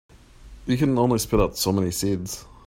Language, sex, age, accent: English, male, 30-39, United States English